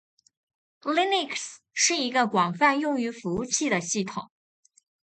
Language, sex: Chinese, female